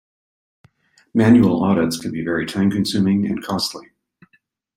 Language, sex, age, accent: English, male, 50-59, United States English